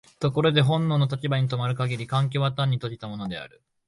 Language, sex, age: Japanese, male, 19-29